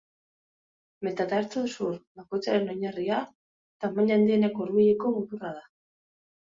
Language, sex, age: Basque, female, 30-39